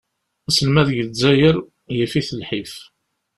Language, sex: Kabyle, male